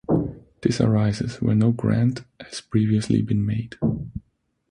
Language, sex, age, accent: English, male, 19-29, German English